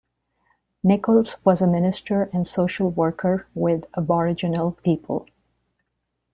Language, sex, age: English, female, 50-59